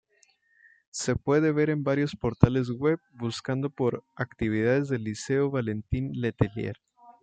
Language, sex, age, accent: Spanish, male, 19-29, México